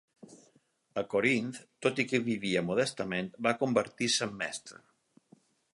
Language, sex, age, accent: Catalan, male, 50-59, mallorquí